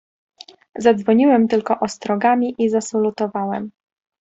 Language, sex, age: Polish, female, 19-29